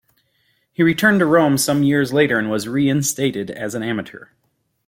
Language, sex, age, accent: English, male, 40-49, United States English